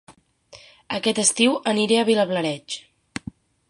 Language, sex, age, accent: Catalan, female, 19-29, central; septentrional